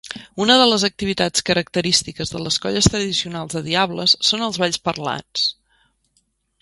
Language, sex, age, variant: Catalan, female, 40-49, Central